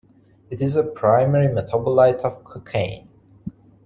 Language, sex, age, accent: English, male, 19-29, United States English